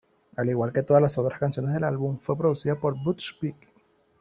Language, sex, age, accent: Spanish, male, 30-39, Caribe: Cuba, Venezuela, Puerto Rico, República Dominicana, Panamá, Colombia caribeña, México caribeño, Costa del golfo de México